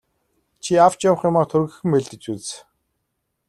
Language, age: Mongolian, 90+